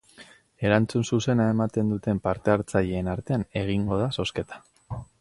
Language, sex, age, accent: Basque, male, 30-39, Mendebalekoa (Araba, Bizkaia, Gipuzkoako mendebaleko herri batzuk)